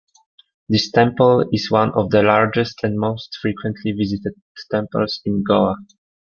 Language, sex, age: English, male, 19-29